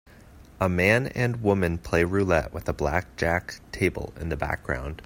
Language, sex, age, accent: English, male, 19-29, Canadian English